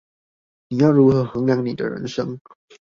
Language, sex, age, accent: Chinese, male, under 19, 出生地：新北市